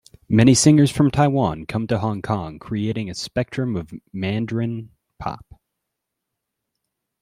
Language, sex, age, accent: English, male, 19-29, United States English